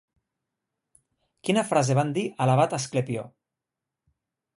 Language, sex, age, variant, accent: Catalan, male, 30-39, Nord-Occidental, nord-occidental